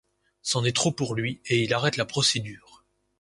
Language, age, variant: French, 40-49, Français de métropole